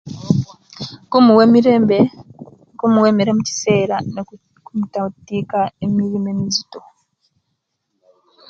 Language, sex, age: Kenyi, female, 19-29